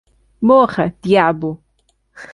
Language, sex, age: Portuguese, female, 30-39